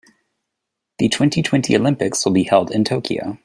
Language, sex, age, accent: English, male, 30-39, United States English